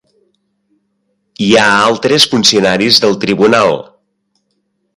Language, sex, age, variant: Catalan, male, 50-59, Nord-Occidental